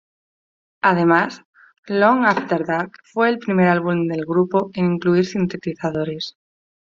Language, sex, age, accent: Spanish, female, 19-29, España: Norte peninsular (Asturias, Castilla y León, Cantabria, País Vasco, Navarra, Aragón, La Rioja, Guadalajara, Cuenca)